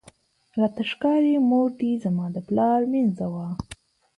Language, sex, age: Pashto, female, 19-29